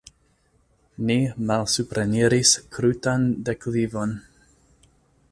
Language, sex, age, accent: Esperanto, male, 30-39, Internacia